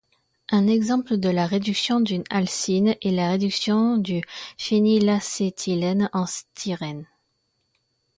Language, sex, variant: French, female, Français de métropole